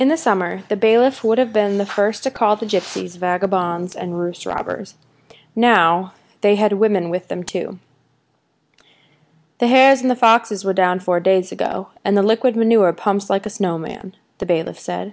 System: none